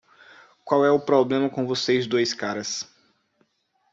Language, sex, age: Portuguese, male, 19-29